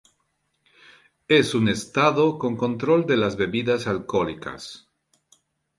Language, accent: Spanish, Andino-Pacífico: Colombia, Perú, Ecuador, oeste de Bolivia y Venezuela andina